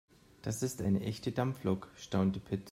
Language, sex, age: German, male, 30-39